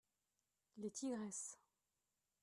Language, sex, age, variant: French, female, 30-39, Français de métropole